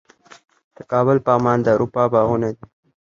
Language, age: Pashto, under 19